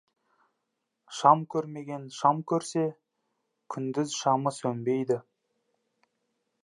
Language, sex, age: Kazakh, male, 19-29